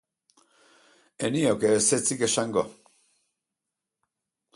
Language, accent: Basque, Erdialdekoa edo Nafarra (Gipuzkoa, Nafarroa)